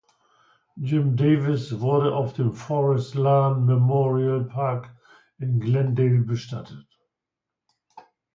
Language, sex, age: German, male, 70-79